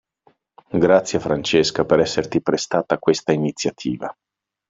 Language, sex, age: Italian, male, 40-49